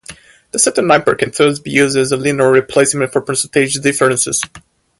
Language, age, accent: English, under 19, United States English